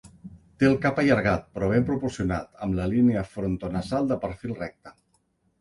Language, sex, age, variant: Catalan, male, 50-59, Central